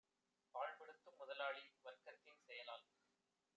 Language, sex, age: Tamil, male, 30-39